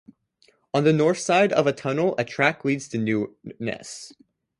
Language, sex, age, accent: English, male, under 19, United States English